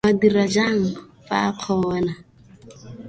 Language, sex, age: Tswana, female, 19-29